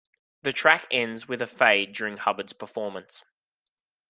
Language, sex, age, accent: English, male, 19-29, Australian English